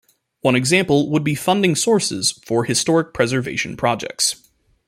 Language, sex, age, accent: English, male, 19-29, United States English